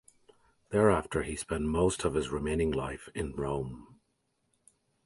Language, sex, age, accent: English, male, 40-49, United States English